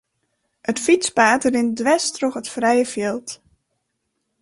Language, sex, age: Western Frisian, female, 30-39